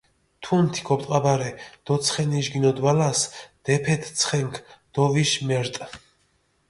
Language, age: Mingrelian, 30-39